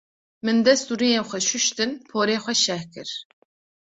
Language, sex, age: Kurdish, female, 19-29